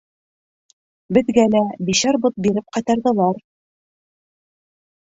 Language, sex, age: Bashkir, female, 30-39